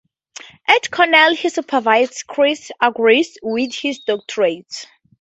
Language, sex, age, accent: English, female, 19-29, Southern African (South Africa, Zimbabwe, Namibia)